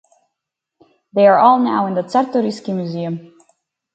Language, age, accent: English, 19-29, Canadian English